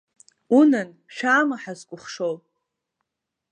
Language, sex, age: Abkhazian, female, under 19